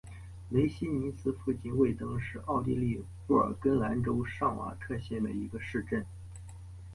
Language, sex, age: Chinese, male, 19-29